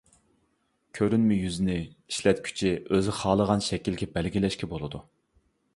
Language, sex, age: Uyghur, male, 30-39